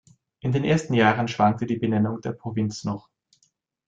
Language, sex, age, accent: German, male, 30-39, Österreichisches Deutsch